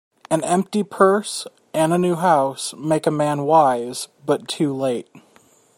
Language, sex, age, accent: English, male, 19-29, United States English